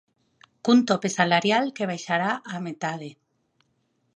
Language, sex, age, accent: Galician, female, 30-39, Normativo (estándar)